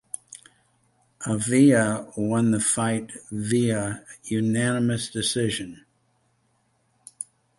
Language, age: English, 70-79